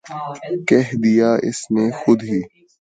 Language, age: Urdu, 19-29